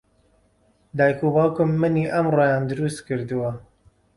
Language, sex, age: Central Kurdish, male, 40-49